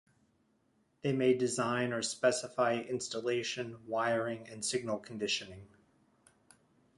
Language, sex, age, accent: English, male, 30-39, United States English